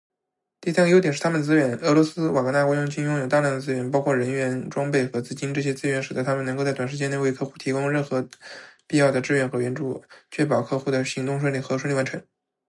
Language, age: Chinese, 19-29